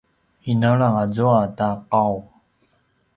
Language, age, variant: Paiwan, 30-39, pinayuanan a kinaikacedasan (東排灣語)